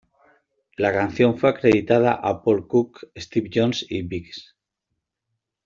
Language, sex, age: Spanish, male, 50-59